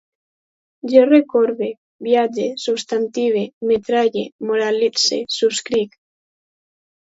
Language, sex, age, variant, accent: Catalan, female, under 19, Alacantí, valencià